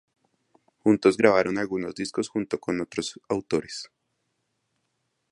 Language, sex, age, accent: Spanish, male, 19-29, Andino-Pacífico: Colombia, Perú, Ecuador, oeste de Bolivia y Venezuela andina